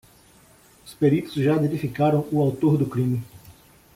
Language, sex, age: Portuguese, male, 40-49